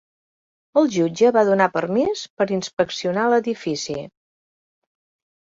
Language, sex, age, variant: Catalan, female, 50-59, Central